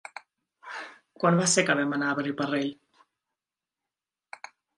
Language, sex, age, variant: Catalan, male, 30-39, Central